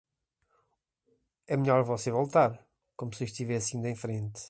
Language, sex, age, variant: Portuguese, male, 50-59, Portuguese (Portugal)